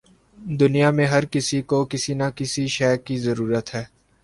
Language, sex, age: Urdu, male, 19-29